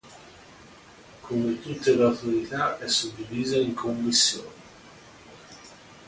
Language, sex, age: Italian, male, 40-49